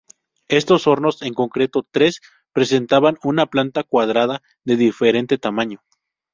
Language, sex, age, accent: Spanish, male, 19-29, México